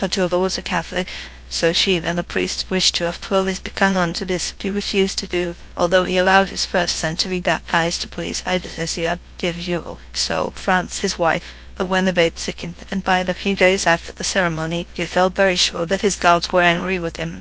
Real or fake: fake